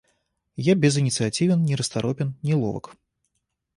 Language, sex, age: Russian, male, 30-39